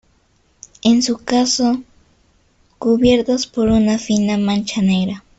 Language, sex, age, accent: Spanish, female, under 19, Andino-Pacífico: Colombia, Perú, Ecuador, oeste de Bolivia y Venezuela andina